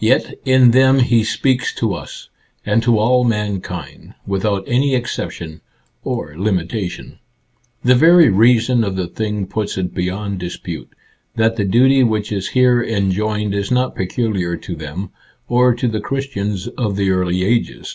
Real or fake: real